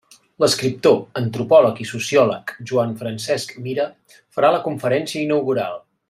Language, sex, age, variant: Catalan, male, 40-49, Central